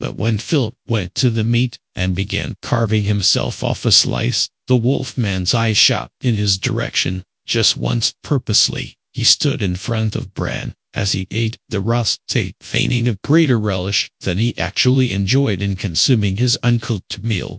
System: TTS, GradTTS